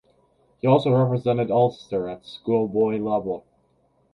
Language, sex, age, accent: English, male, under 19, United States English